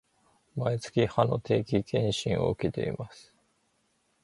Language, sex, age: Japanese, male, 30-39